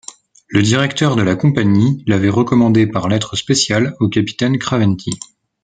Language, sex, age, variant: French, male, 19-29, Français de métropole